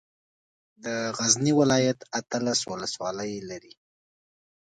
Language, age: Pashto, 19-29